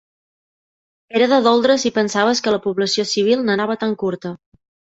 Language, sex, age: Catalan, female, 30-39